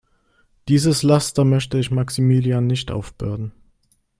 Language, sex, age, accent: German, male, 19-29, Deutschland Deutsch